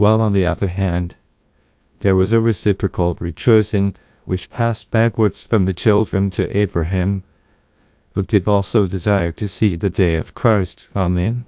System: TTS, GlowTTS